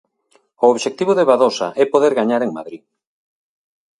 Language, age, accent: Galician, 40-49, Normativo (estándar)